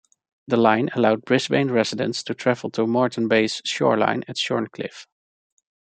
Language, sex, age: English, male, 40-49